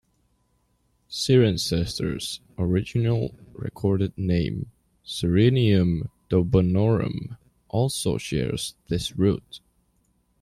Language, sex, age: English, male, 19-29